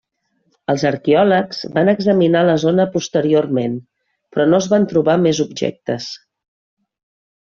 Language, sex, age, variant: Catalan, female, 40-49, Central